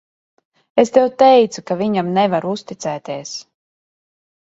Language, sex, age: Latvian, female, 30-39